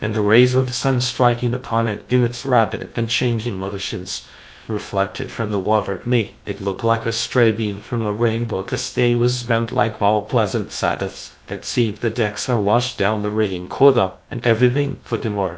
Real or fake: fake